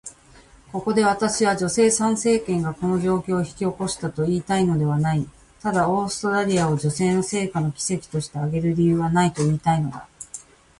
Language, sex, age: Japanese, female, 40-49